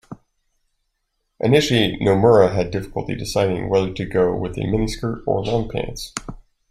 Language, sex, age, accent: English, male, 40-49, United States English